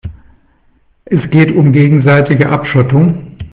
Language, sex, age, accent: German, male, 50-59, Deutschland Deutsch